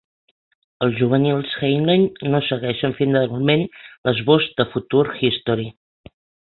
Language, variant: Catalan, Central